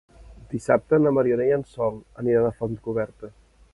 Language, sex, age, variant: Catalan, male, 19-29, Central